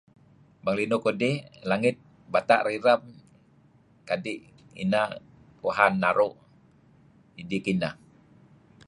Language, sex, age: Kelabit, male, 50-59